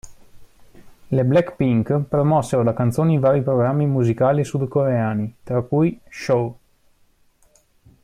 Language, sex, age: Italian, male, 30-39